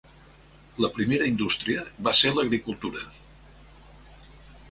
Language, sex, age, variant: Catalan, male, 70-79, Central